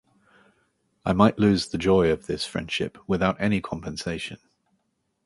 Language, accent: English, England English